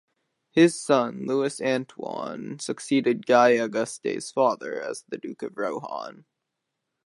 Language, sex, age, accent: English, male, under 19, United States English